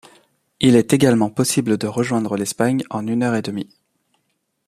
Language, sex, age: French, male, 30-39